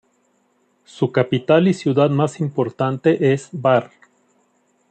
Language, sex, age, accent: Spanish, male, 40-49, México